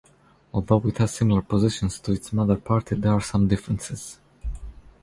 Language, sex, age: English, male, 30-39